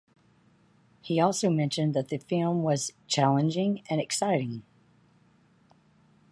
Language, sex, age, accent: English, female, 40-49, United States English